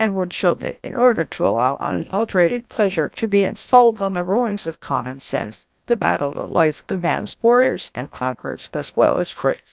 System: TTS, GlowTTS